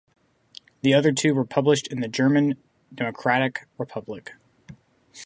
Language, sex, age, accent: English, male, 19-29, United States English